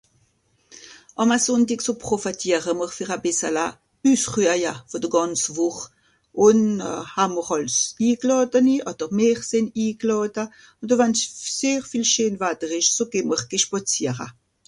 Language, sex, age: Swiss German, female, 50-59